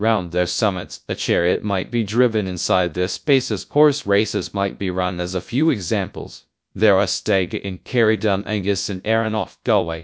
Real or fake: fake